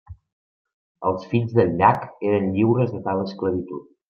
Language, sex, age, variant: Catalan, male, 30-39, Central